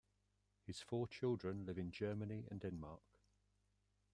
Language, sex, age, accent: English, male, 50-59, England English